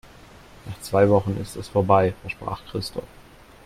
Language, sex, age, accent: German, male, 30-39, Deutschland Deutsch